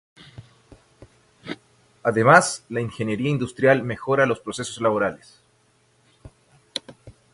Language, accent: Spanish, Chileno: Chile, Cuyo